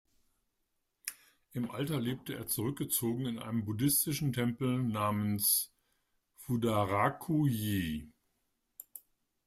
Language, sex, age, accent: German, male, 60-69, Deutschland Deutsch